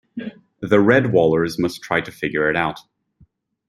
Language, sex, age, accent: English, male, 19-29, United States English